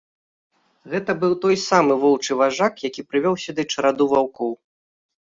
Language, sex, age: Belarusian, male, 30-39